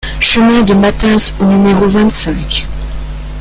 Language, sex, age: French, male, under 19